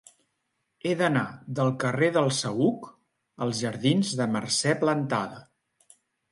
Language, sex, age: Catalan, male, 40-49